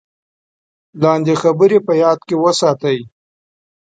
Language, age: Pashto, 40-49